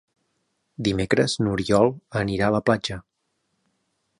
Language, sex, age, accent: Catalan, male, 30-39, central; septentrional